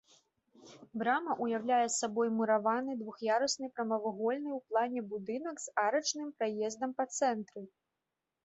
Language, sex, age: Belarusian, female, 19-29